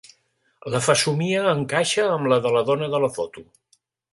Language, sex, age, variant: Catalan, male, 60-69, Central